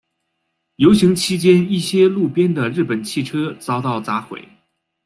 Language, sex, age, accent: Chinese, male, 30-39, 出生地：北京市